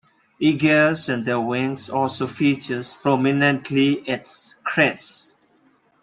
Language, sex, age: English, male, 40-49